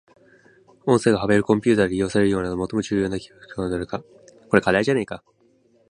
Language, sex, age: Japanese, male, 19-29